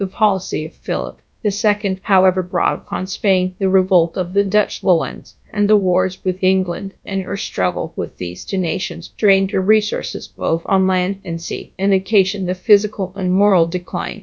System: TTS, GradTTS